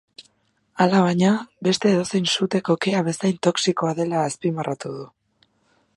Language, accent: Basque, Erdialdekoa edo Nafarra (Gipuzkoa, Nafarroa)